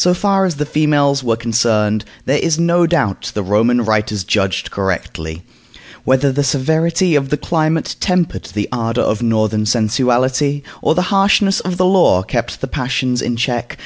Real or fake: real